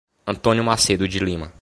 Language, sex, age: Portuguese, male, under 19